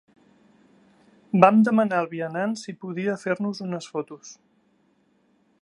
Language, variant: Catalan, Central